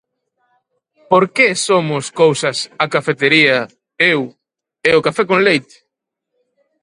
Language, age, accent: Galician, 40-49, Atlántico (seseo e gheada)